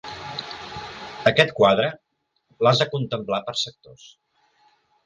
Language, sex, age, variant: Catalan, male, 50-59, Central